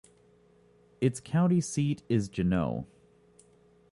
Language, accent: English, Canadian English